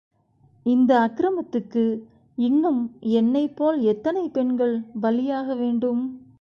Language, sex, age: Tamil, female, 40-49